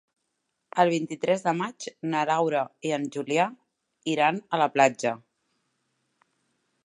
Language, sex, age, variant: Catalan, female, 30-39, Central